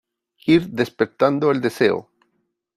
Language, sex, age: Spanish, male, 50-59